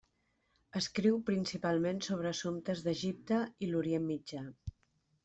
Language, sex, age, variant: Catalan, female, 50-59, Central